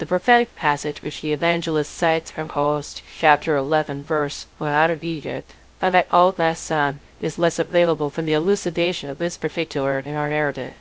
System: TTS, VITS